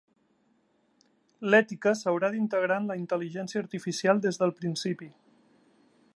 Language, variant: Catalan, Central